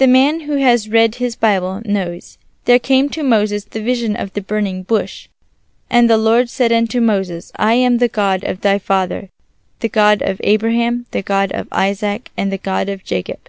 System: none